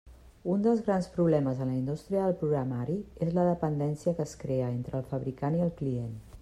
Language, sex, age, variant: Catalan, female, 50-59, Central